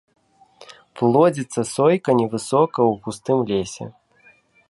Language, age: Belarusian, 30-39